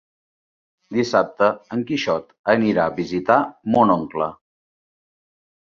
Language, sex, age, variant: Catalan, male, 40-49, Central